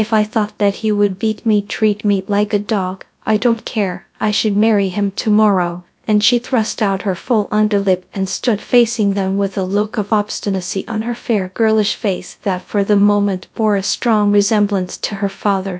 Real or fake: fake